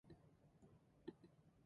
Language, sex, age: English, female, 19-29